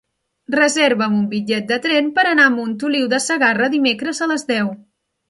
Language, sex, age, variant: Catalan, female, 30-39, Central